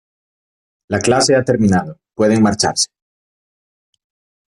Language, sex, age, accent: Spanish, male, 30-39, España: Norte peninsular (Asturias, Castilla y León, Cantabria, País Vasco, Navarra, Aragón, La Rioja, Guadalajara, Cuenca)